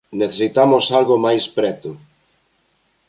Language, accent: Galician, Normativo (estándar)